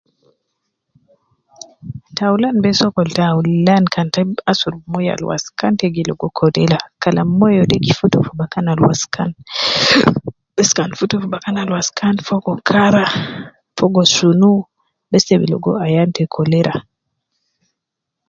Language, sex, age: Nubi, female, 30-39